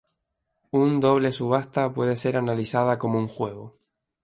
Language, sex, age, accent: Spanish, male, 19-29, España: Islas Canarias